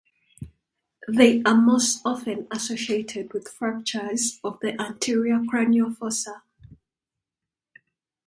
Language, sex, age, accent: English, female, 19-29, England English